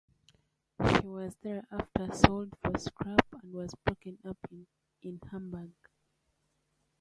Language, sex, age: English, female, 19-29